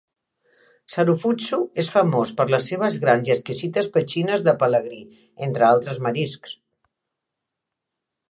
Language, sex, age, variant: Catalan, female, 60-69, Central